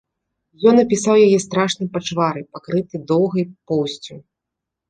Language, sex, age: Belarusian, female, 30-39